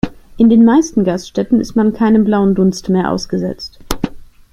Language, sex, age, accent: German, female, 30-39, Deutschland Deutsch